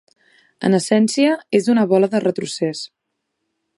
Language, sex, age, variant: Catalan, female, 19-29, Central